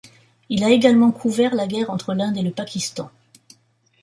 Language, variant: French, Français de métropole